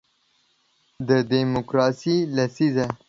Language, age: Pashto, 19-29